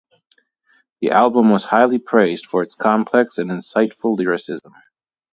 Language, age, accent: English, 30-39, United States English